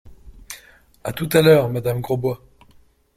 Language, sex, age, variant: French, male, 30-39, Français de métropole